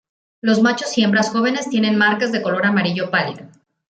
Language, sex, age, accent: Spanish, female, 40-49, México